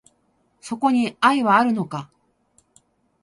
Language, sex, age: Japanese, female, 60-69